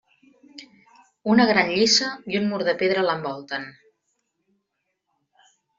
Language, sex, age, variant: Catalan, female, 40-49, Central